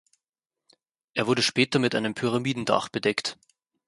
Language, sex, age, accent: German, male, 19-29, Österreichisches Deutsch